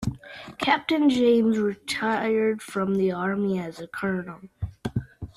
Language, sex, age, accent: English, male, under 19, United States English